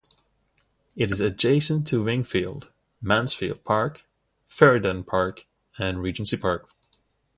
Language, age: English, 19-29